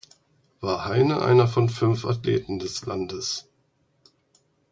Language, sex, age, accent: German, male, 40-49, Deutschland Deutsch